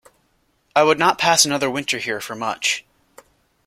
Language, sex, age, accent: English, male, 19-29, United States English